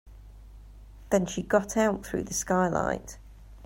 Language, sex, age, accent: English, female, 30-39, England English